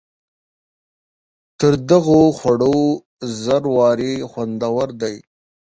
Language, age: Pashto, 30-39